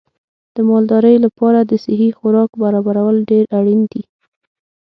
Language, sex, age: Pashto, female, 19-29